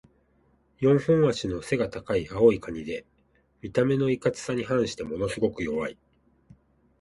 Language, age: Japanese, 30-39